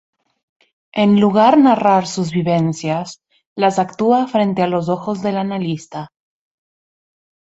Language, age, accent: Spanish, 19-29, Andino-Pacífico: Colombia, Perú, Ecuador, oeste de Bolivia y Venezuela andina